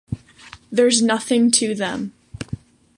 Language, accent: English, United States English